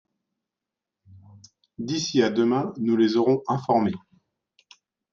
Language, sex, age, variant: French, male, 40-49, Français de métropole